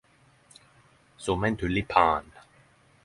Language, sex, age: Norwegian Nynorsk, male, 30-39